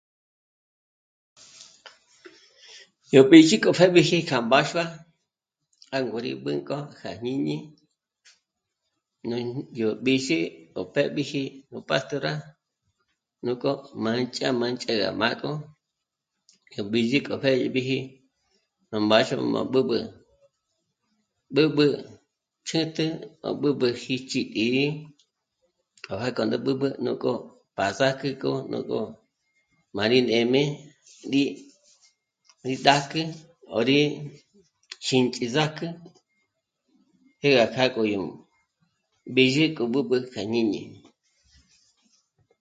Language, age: Michoacán Mazahua, 19-29